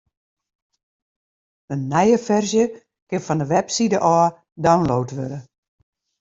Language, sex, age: Western Frisian, female, 60-69